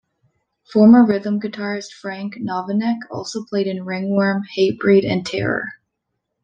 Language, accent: English, Canadian English